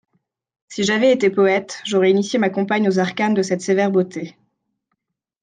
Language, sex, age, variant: French, female, 19-29, Français de métropole